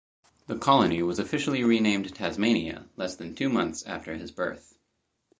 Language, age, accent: English, 30-39, United States English